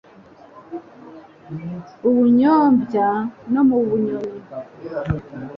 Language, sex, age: Kinyarwanda, female, 40-49